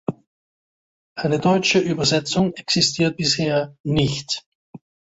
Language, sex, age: German, male, 70-79